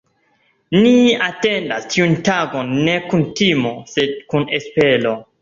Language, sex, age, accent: Esperanto, male, 19-29, Internacia